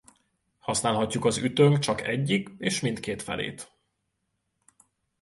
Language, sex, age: Hungarian, male, 30-39